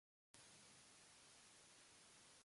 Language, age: Japanese, 30-39